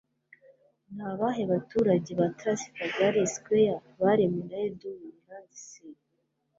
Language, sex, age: Kinyarwanda, female, 19-29